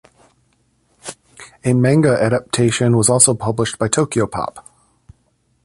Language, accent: English, United States English